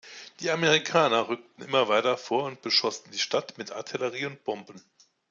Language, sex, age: German, male, 50-59